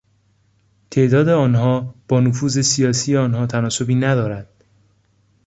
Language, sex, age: Persian, male, 19-29